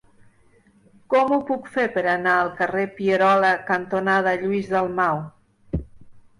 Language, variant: Catalan, Nord-Occidental